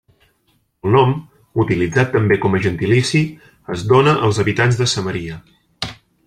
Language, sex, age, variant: Catalan, male, 30-39, Central